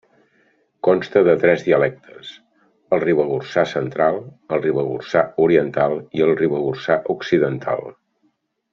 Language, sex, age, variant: Catalan, male, 60-69, Central